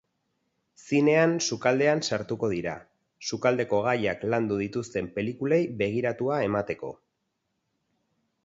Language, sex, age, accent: Basque, male, 40-49, Erdialdekoa edo Nafarra (Gipuzkoa, Nafarroa)